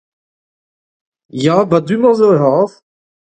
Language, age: Breton, 40-49